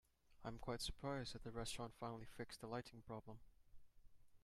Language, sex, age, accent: English, male, 19-29, United States English